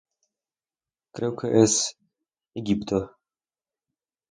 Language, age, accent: Spanish, under 19, España: Norte peninsular (Asturias, Castilla y León, Cantabria, País Vasco, Navarra, Aragón, La Rioja, Guadalajara, Cuenca)